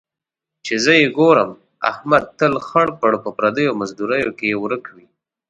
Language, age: Pashto, 19-29